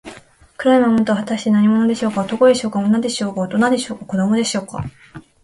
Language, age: Japanese, 19-29